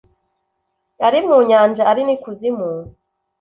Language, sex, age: Kinyarwanda, female, 19-29